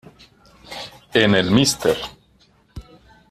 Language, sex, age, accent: Spanish, male, 40-49, Andino-Pacífico: Colombia, Perú, Ecuador, oeste de Bolivia y Venezuela andina